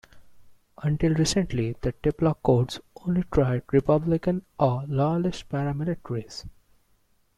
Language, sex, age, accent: English, male, 19-29, India and South Asia (India, Pakistan, Sri Lanka)